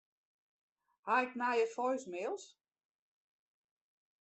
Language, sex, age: Western Frisian, female, 50-59